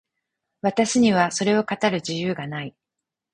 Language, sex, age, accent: Japanese, female, 40-49, 標準語